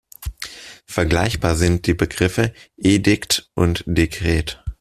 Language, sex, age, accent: German, male, 19-29, Deutschland Deutsch